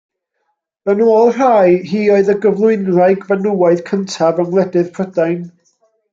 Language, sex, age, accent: Welsh, male, 40-49, Y Deyrnas Unedig Cymraeg